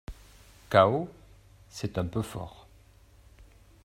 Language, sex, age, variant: French, male, 30-39, Français de métropole